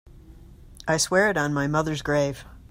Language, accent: English, United States English